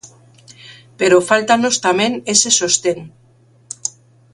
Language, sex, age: Galician, female, 50-59